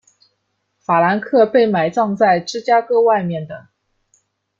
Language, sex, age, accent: Chinese, female, 19-29, 出生地：上海市